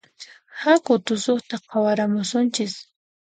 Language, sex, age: Puno Quechua, female, 19-29